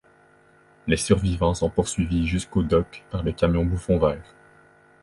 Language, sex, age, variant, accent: French, male, 19-29, Français d'Amérique du Nord, Français du Canada